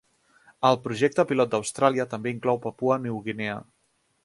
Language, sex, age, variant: Catalan, male, 30-39, Central